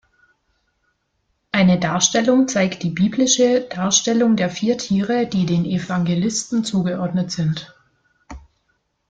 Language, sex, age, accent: German, female, 19-29, Deutschland Deutsch